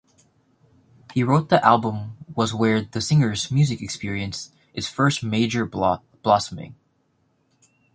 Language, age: English, under 19